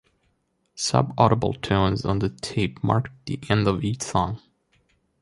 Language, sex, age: English, male, 19-29